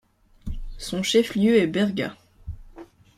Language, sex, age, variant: French, female, 19-29, Français de métropole